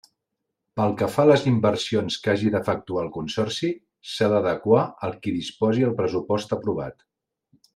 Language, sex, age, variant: Catalan, male, 40-49, Central